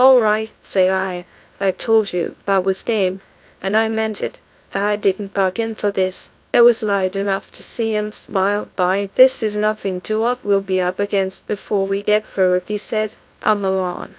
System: TTS, GlowTTS